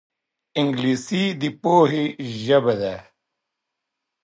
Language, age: Pashto, 50-59